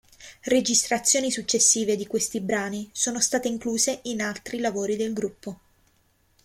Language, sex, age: Italian, female, 19-29